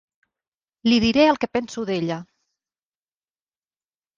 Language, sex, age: Catalan, female, 40-49